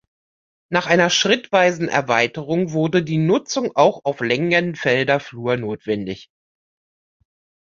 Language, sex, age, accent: German, female, 50-59, Deutschland Deutsch